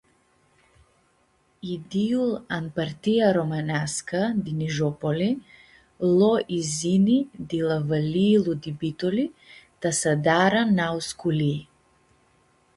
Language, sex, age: Aromanian, female, 30-39